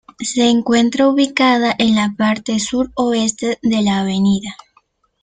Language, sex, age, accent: Spanish, female, 19-29, América central